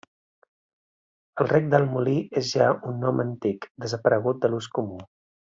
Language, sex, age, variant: Catalan, male, 40-49, Central